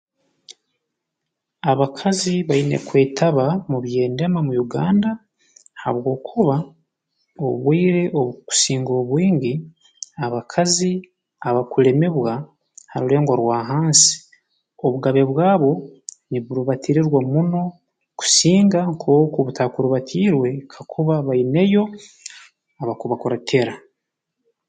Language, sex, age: Tooro, male, 19-29